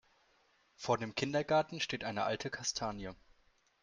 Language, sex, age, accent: German, male, 19-29, Deutschland Deutsch